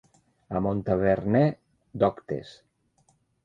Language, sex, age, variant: Catalan, male, 50-59, Nord-Occidental